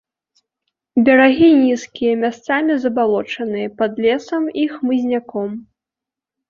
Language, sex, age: Belarusian, female, under 19